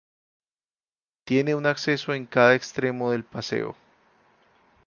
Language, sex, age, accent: Spanish, male, 30-39, Andino-Pacífico: Colombia, Perú, Ecuador, oeste de Bolivia y Venezuela andina